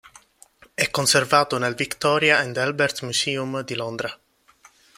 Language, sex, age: Italian, male, under 19